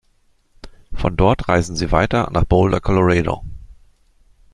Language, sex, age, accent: German, male, 50-59, Deutschland Deutsch